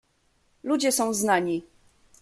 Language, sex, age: Polish, female, 19-29